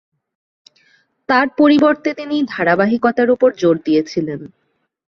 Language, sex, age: Bengali, female, 30-39